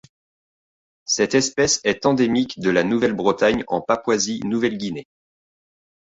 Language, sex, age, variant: French, male, 30-39, Français de métropole